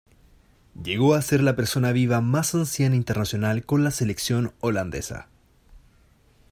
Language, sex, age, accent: Spanish, male, 19-29, Chileno: Chile, Cuyo